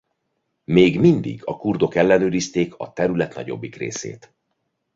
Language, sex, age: Hungarian, male, 40-49